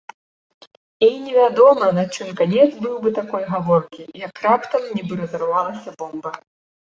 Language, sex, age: Belarusian, female, 19-29